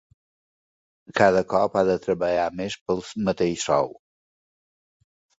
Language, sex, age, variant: Catalan, male, 60-69, Balear